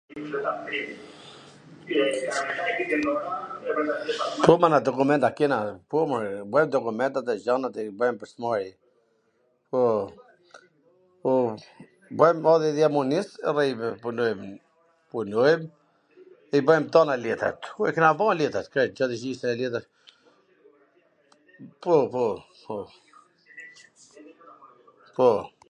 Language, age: Gheg Albanian, 40-49